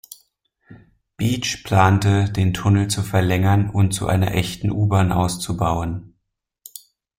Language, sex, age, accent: German, male, 30-39, Deutschland Deutsch